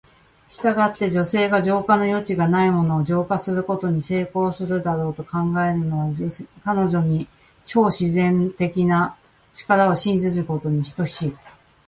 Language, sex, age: Japanese, female, 40-49